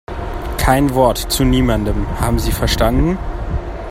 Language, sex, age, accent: German, male, 30-39, Deutschland Deutsch